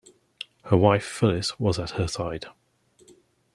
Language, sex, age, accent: English, male, 50-59, England English